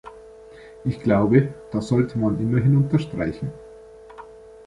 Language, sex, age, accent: German, male, 40-49, Deutschland Deutsch